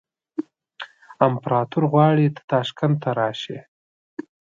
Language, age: Pashto, 19-29